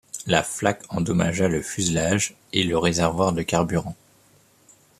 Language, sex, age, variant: French, male, 30-39, Français de métropole